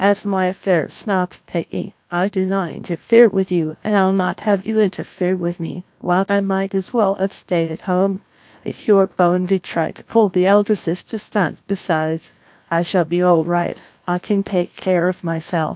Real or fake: fake